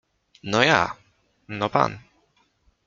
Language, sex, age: Polish, male, 19-29